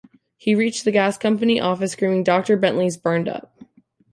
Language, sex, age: English, female, 19-29